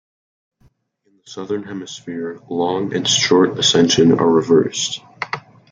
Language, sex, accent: English, male, United States English